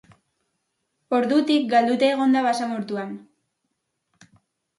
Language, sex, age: Basque, female, under 19